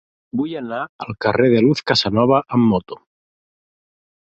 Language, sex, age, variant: Catalan, male, 19-29, Central